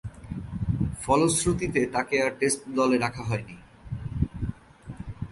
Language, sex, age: Bengali, male, 30-39